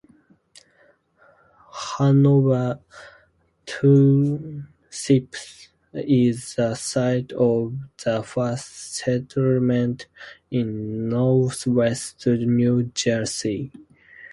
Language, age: English, 19-29